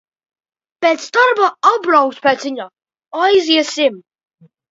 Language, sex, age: Latvian, male, under 19